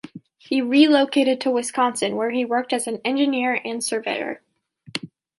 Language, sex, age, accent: English, female, 19-29, United States English